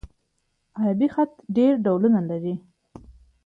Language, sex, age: Pashto, female, 19-29